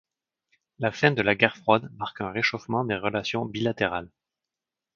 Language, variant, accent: French, Français d'Amérique du Nord, Français du Canada